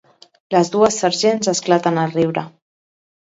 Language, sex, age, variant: Catalan, female, 40-49, Central